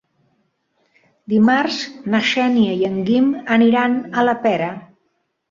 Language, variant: Catalan, Central